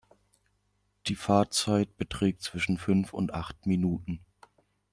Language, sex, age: German, male, 19-29